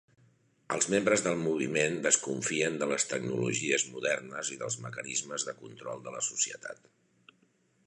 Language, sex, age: Catalan, male, 60-69